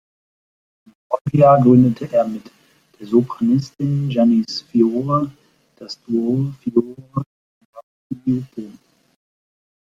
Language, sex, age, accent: German, male, 30-39, Deutschland Deutsch